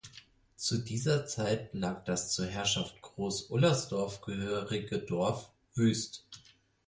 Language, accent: German, Deutschland Deutsch